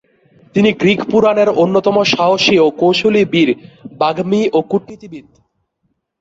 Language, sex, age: Bengali, male, 19-29